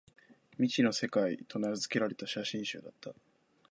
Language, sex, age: Japanese, male, 19-29